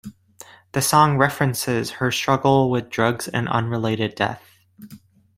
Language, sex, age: English, male, under 19